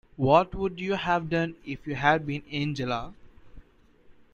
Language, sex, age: English, male, 19-29